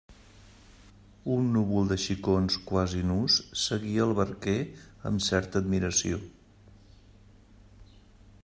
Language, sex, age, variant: Catalan, male, 50-59, Central